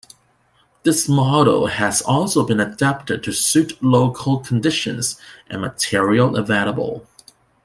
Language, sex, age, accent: English, male, 30-39, Canadian English